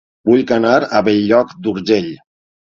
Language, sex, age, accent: Catalan, male, 50-59, valencià